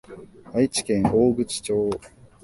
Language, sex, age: Japanese, male, 19-29